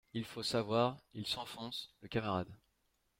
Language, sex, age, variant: French, male, 19-29, Français de métropole